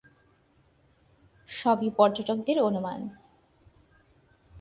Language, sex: Bengali, female